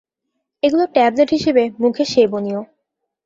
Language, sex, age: Bengali, female, 30-39